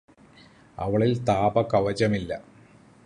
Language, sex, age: Malayalam, male, 40-49